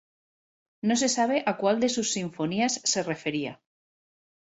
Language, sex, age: Spanish, female, 40-49